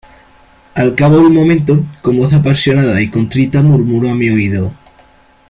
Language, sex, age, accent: Spanish, male, under 19, España: Centro-Sur peninsular (Madrid, Toledo, Castilla-La Mancha)